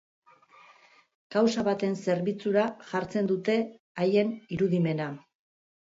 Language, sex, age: Basque, female, 50-59